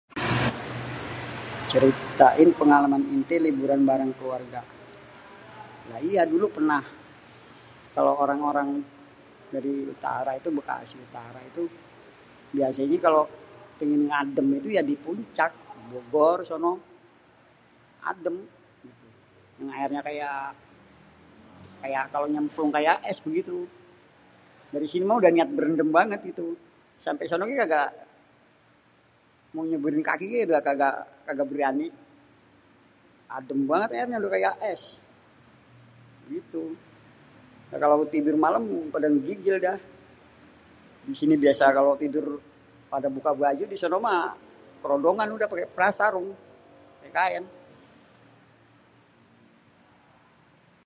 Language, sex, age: Betawi, male, 40-49